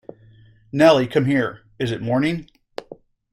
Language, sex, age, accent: English, male, 40-49, United States English